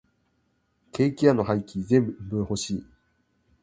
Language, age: Japanese, 19-29